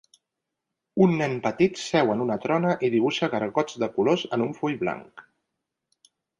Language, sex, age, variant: Catalan, female, 30-39, Central